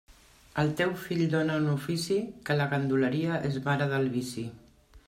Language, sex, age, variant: Catalan, female, 60-69, Central